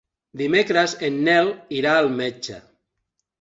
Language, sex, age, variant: Catalan, male, 50-59, Central